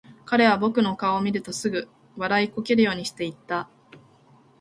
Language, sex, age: Japanese, female, 19-29